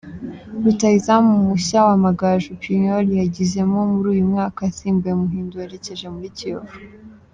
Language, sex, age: Kinyarwanda, female, 19-29